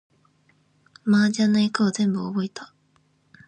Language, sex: Japanese, female